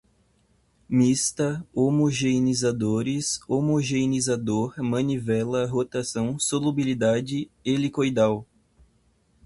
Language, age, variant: Portuguese, 19-29, Portuguese (Brasil)